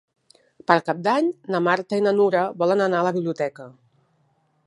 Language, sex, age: Catalan, female, 40-49